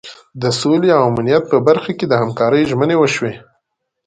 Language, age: Pashto, 19-29